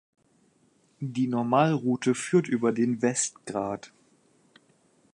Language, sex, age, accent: German, male, 19-29, Deutschland Deutsch